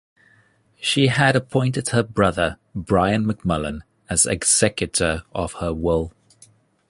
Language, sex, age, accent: English, male, 30-39, Southern African (South Africa, Zimbabwe, Namibia)